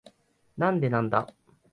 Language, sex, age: Japanese, male, 19-29